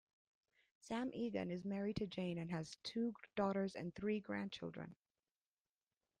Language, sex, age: English, female, 40-49